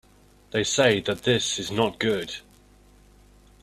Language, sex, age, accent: English, male, 30-39, England English